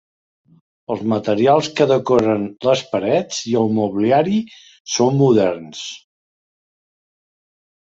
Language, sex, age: Catalan, male, 50-59